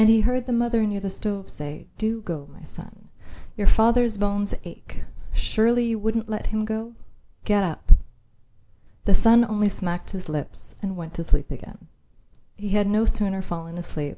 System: none